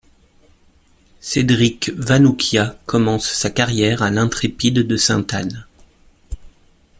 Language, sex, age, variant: French, male, 40-49, Français de métropole